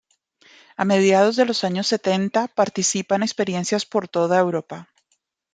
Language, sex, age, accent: Spanish, female, 40-49, Andino-Pacífico: Colombia, Perú, Ecuador, oeste de Bolivia y Venezuela andina